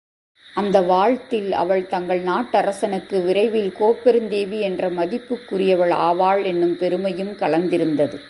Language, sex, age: Tamil, female, 40-49